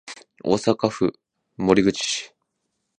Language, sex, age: Japanese, male, 19-29